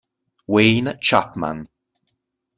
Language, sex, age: Italian, male, 30-39